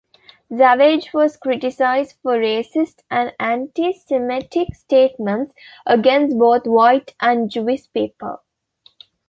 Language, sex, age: English, female, 19-29